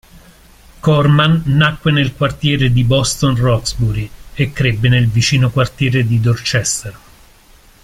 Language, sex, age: Italian, male, 50-59